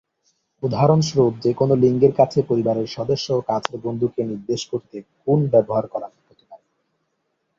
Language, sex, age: Bengali, male, under 19